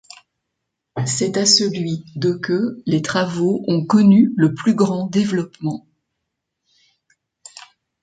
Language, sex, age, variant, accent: French, female, 40-49, Français d'Europe, Français de Belgique